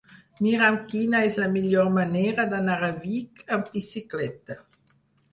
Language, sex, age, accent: Catalan, female, 50-59, aprenent (recent, des d'altres llengües)